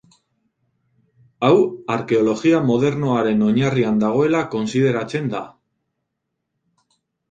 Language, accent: Basque, Mendebalekoa (Araba, Bizkaia, Gipuzkoako mendebaleko herri batzuk)